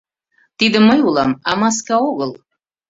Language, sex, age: Mari, female, 40-49